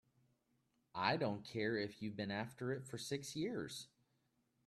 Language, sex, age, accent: English, male, 30-39, United States English